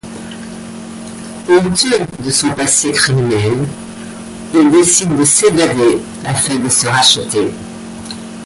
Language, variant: French, Français de métropole